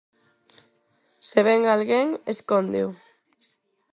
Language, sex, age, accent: Galician, female, under 19, Neofalante